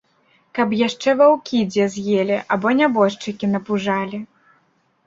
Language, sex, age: Belarusian, female, 19-29